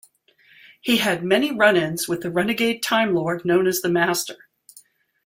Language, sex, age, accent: English, female, 50-59, United States English